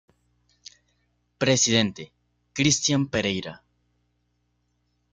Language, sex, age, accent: Spanish, male, 19-29, Andino-Pacífico: Colombia, Perú, Ecuador, oeste de Bolivia y Venezuela andina